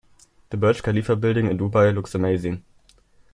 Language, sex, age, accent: English, male, under 19, United States English